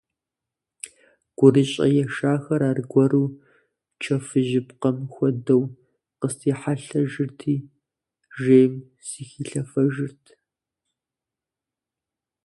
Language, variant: Kabardian, Адыгэбзэ (Къэбэрдей, Кирил, псоми зэдай)